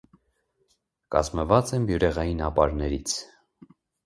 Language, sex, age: Armenian, male, 30-39